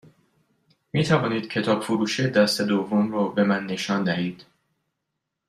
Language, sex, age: Persian, male, 30-39